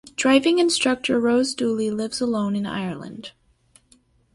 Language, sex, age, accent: English, female, under 19, United States English